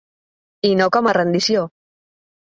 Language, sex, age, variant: Catalan, female, 30-39, Balear